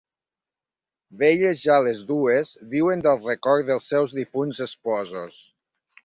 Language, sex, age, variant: Catalan, male, 40-49, Nord-Occidental